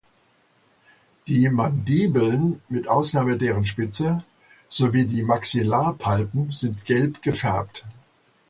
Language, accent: German, Deutschland Deutsch